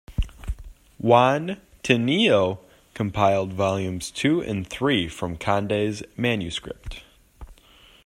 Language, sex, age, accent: English, male, under 19, United States English